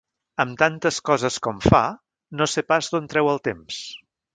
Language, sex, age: Catalan, male, 60-69